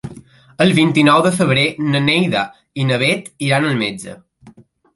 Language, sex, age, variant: Catalan, male, under 19, Balear